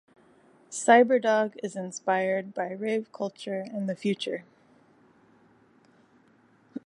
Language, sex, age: English, female, 40-49